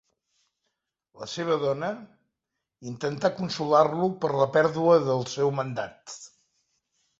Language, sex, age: Catalan, male, 60-69